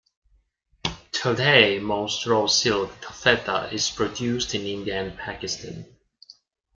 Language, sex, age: English, male, 19-29